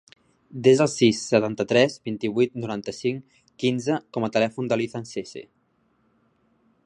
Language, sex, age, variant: Catalan, male, 19-29, Central